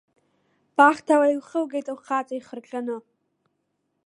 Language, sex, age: Abkhazian, female, under 19